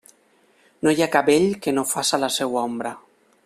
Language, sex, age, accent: Catalan, male, 19-29, valencià